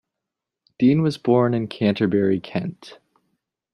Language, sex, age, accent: English, male, 19-29, United States English